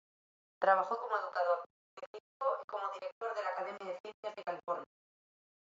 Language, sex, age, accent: Spanish, female, 19-29, España: Norte peninsular (Asturias, Castilla y León, Cantabria, País Vasco, Navarra, Aragón, La Rioja, Guadalajara, Cuenca)